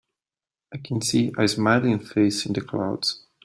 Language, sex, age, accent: English, male, 19-29, United States English